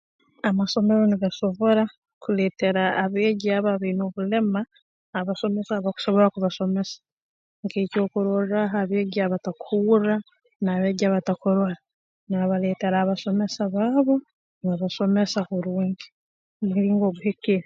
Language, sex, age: Tooro, female, 19-29